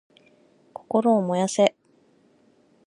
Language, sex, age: Japanese, female, 19-29